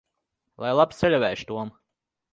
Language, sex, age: Latvian, male, 30-39